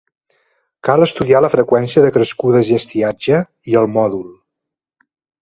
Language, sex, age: Catalan, male, 50-59